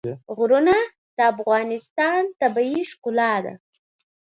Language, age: Pashto, 30-39